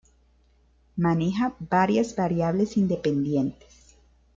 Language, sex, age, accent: Spanish, female, 30-39, Caribe: Cuba, Venezuela, Puerto Rico, República Dominicana, Panamá, Colombia caribeña, México caribeño, Costa del golfo de México